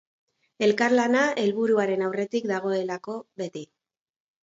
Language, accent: Basque, Erdialdekoa edo Nafarra (Gipuzkoa, Nafarroa)